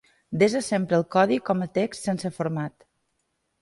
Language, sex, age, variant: Catalan, female, 40-49, Balear